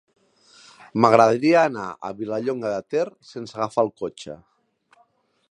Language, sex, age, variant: Catalan, male, 40-49, Central